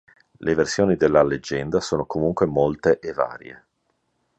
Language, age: Italian, 50-59